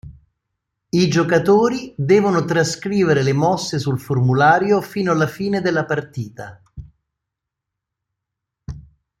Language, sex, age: Italian, male, 60-69